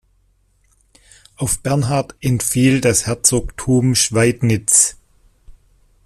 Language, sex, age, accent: German, male, 50-59, Deutschland Deutsch